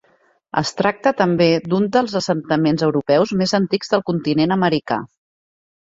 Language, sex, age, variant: Catalan, female, 40-49, Central